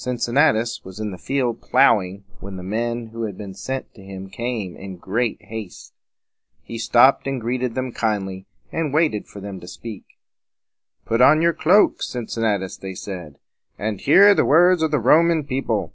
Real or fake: real